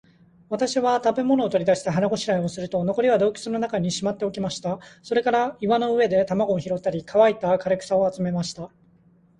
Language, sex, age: Japanese, male, 30-39